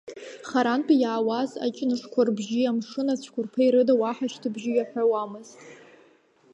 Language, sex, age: Abkhazian, female, under 19